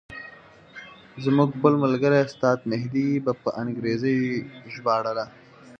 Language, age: Pashto, 19-29